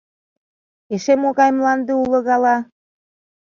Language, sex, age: Mari, female, 30-39